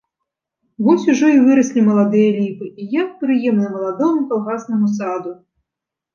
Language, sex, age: Belarusian, female, 19-29